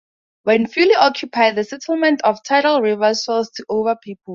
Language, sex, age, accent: English, female, under 19, Southern African (South Africa, Zimbabwe, Namibia)